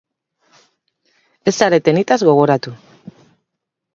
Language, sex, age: Basque, female, 40-49